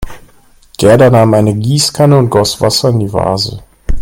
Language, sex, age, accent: German, male, 30-39, Deutschland Deutsch